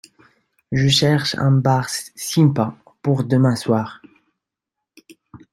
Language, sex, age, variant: French, male, 19-29, Français de métropole